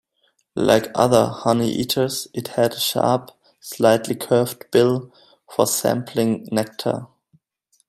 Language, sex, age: English, male, 19-29